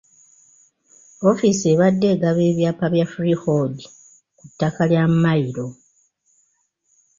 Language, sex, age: Ganda, female, 60-69